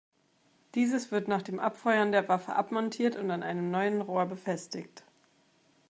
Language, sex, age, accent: German, female, 19-29, Deutschland Deutsch